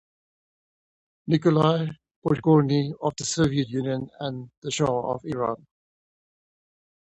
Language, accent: English, Southern African (South Africa, Zimbabwe, Namibia)